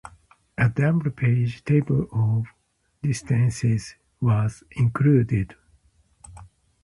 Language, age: English, 50-59